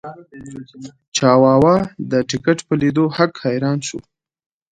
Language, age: Pashto, 19-29